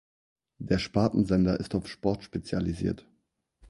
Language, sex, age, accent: German, male, 19-29, Deutschland Deutsch